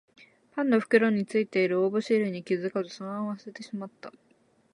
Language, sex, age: Japanese, female, 19-29